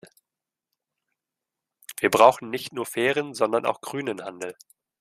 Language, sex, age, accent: German, male, 19-29, Deutschland Deutsch